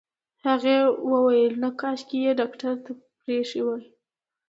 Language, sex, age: Pashto, female, 30-39